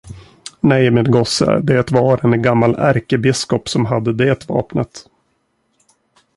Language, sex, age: Swedish, male, 40-49